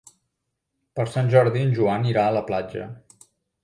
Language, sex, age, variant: Catalan, male, 40-49, Central